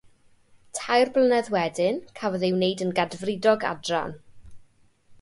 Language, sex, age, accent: Welsh, female, 19-29, Y Deyrnas Unedig Cymraeg